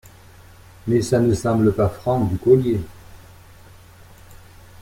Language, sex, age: French, male, 50-59